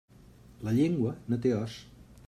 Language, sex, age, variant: Catalan, male, 50-59, Central